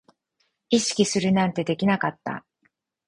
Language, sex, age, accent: Japanese, female, 40-49, 標準語